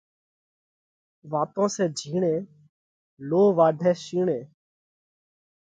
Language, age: Parkari Koli, 19-29